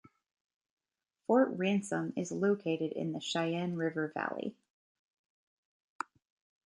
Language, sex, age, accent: English, female, 30-39, United States English